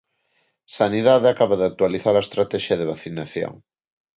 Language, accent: Galician, Neofalante